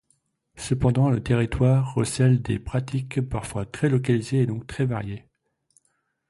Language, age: French, 30-39